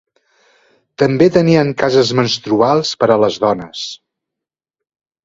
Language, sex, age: Catalan, male, 50-59